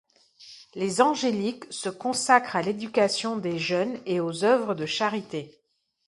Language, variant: French, Français de métropole